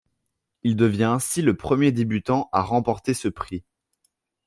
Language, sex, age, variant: French, male, under 19, Français de métropole